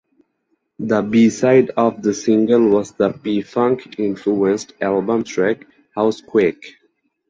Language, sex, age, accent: English, male, 19-29, United States English